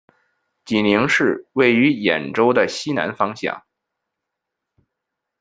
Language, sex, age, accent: Chinese, male, 19-29, 出生地：北京市